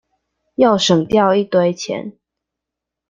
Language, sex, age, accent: Chinese, female, 19-29, 出生地：彰化縣